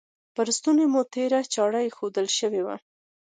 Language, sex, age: Pashto, female, 19-29